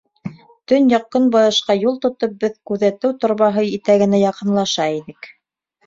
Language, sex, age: Bashkir, female, 30-39